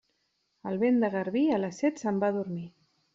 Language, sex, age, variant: Catalan, female, 40-49, Central